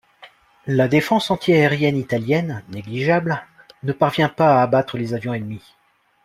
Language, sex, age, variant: French, male, 30-39, Français de métropole